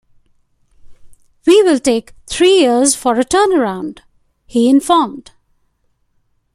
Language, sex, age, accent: English, female, 50-59, India and South Asia (India, Pakistan, Sri Lanka)